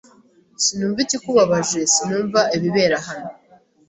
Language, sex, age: Kinyarwanda, female, 19-29